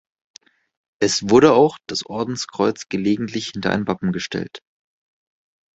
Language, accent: German, Deutschland Deutsch